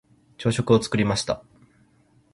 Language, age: Japanese, 19-29